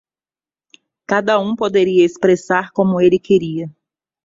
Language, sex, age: Portuguese, female, 40-49